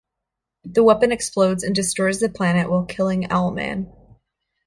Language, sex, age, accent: English, female, 19-29, United States English